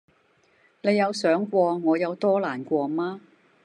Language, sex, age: Cantonese, female, 60-69